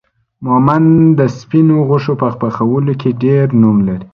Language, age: Pashto, under 19